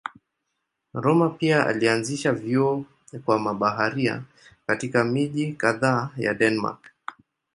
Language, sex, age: Swahili, male, 30-39